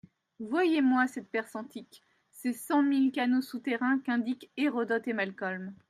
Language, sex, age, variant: French, female, 30-39, Français de métropole